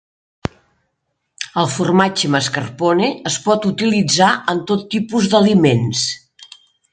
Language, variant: Catalan, Nord-Occidental